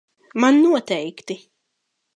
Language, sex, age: Latvian, male, under 19